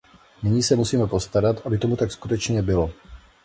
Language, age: Czech, 30-39